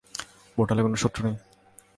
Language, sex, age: Bengali, male, 19-29